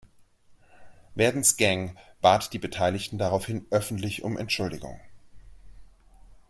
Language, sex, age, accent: German, male, 30-39, Deutschland Deutsch